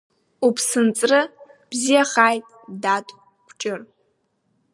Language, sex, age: Abkhazian, female, under 19